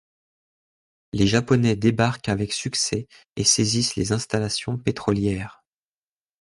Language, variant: French, Français de métropole